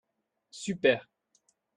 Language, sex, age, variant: French, male, 40-49, Français de métropole